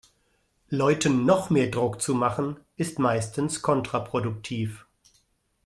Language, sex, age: German, male, 50-59